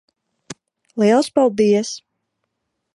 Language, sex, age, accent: Latvian, female, 19-29, Dzimtā valoda